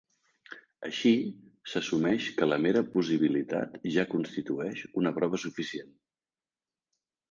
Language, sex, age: Catalan, male, 50-59